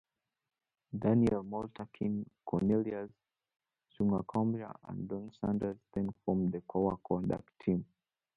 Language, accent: English, United States English